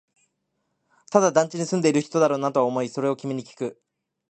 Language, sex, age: Japanese, male, 19-29